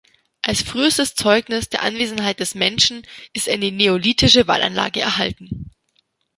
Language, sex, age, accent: German, female, 30-39, Deutschland Deutsch